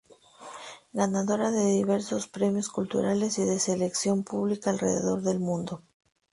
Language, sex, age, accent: Spanish, female, 30-39, México